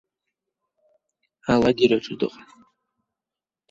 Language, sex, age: Abkhazian, male, under 19